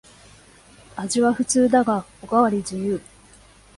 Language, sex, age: Japanese, female, 19-29